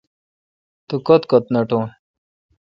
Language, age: Kalkoti, 19-29